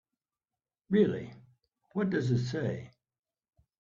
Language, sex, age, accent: English, male, 60-69, United States English